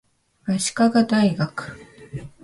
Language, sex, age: Japanese, female, 19-29